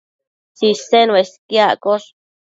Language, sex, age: Matsés, female, under 19